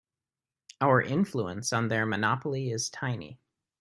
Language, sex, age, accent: English, male, 19-29, United States English